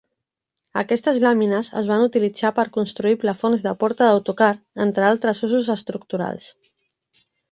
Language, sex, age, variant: Catalan, female, 30-39, Central